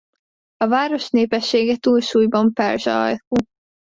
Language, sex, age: Hungarian, female, under 19